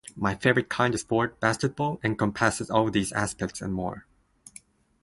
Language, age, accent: English, 19-29, United States English